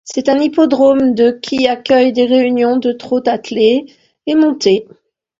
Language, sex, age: French, female, 50-59